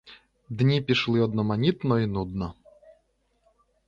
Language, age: Ukrainian, 30-39